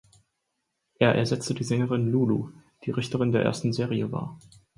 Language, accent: German, Deutschland Deutsch